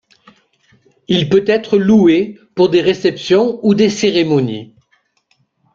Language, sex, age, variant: French, male, 50-59, Français de métropole